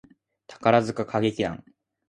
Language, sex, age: Japanese, male, 19-29